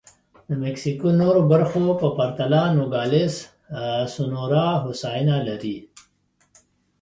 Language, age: Pashto, 30-39